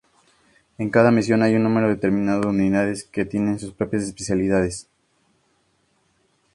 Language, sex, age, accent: Spanish, male, 19-29, México